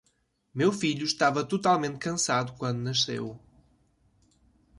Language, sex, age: Portuguese, male, 19-29